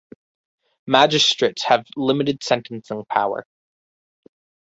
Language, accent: English, United States English